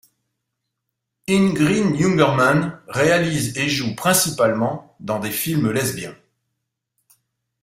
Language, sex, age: French, male, 50-59